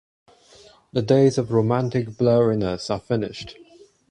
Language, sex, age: English, male, 19-29